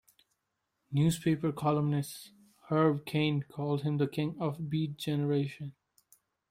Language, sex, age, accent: English, male, 19-29, India and South Asia (India, Pakistan, Sri Lanka)